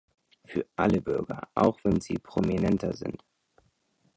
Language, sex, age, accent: German, male, 19-29, Deutschland Deutsch